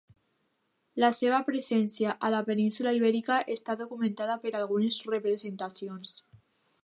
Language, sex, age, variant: Catalan, female, under 19, Alacantí